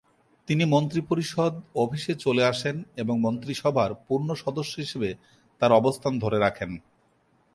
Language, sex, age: Bengali, male, 30-39